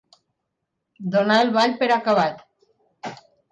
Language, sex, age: Catalan, female, 50-59